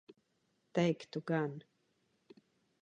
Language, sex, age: Latvian, female, 40-49